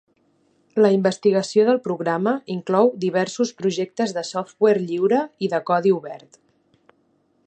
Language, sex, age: Catalan, female, 19-29